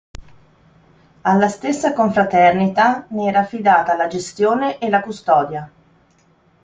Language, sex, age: Italian, female, 40-49